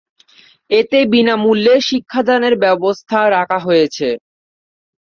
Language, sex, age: Bengali, male, 19-29